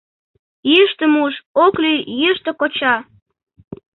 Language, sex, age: Mari, male, under 19